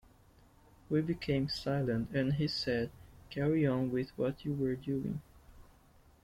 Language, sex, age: English, male, 19-29